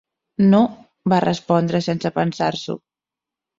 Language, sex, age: Catalan, female, 40-49